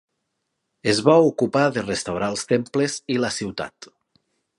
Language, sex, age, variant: Catalan, male, 30-39, Nord-Occidental